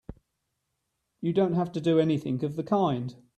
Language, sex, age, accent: English, male, 60-69, England English